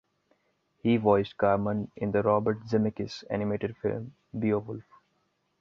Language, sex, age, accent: English, male, 19-29, India and South Asia (India, Pakistan, Sri Lanka)